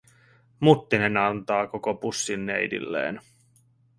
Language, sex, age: Finnish, male, 30-39